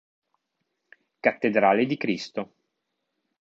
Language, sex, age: Italian, male, 40-49